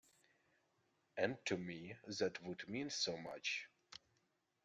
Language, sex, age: English, male, 19-29